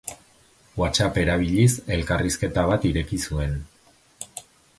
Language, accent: Basque, Erdialdekoa edo Nafarra (Gipuzkoa, Nafarroa)